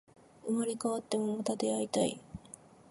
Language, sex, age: Japanese, female, 19-29